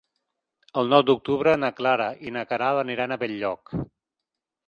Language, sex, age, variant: Catalan, male, 50-59, Nord-Occidental